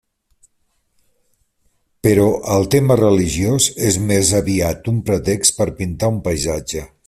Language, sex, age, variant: Catalan, male, 60-69, Central